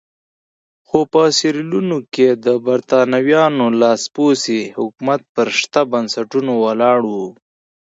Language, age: Pashto, 19-29